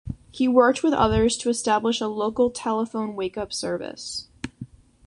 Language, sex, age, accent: English, female, under 19, United States English